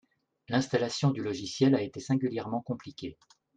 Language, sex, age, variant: French, male, 40-49, Français de métropole